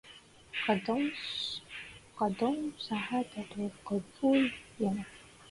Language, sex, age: Arabic, female, 19-29